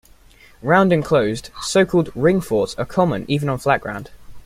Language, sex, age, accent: English, male, under 19, England English